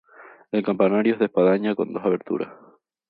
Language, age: Spanish, 19-29